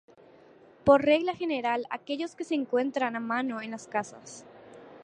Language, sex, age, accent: Spanish, female, under 19, Rioplatense: Argentina, Uruguay, este de Bolivia, Paraguay